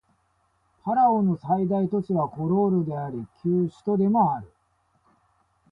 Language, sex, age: Japanese, male, 40-49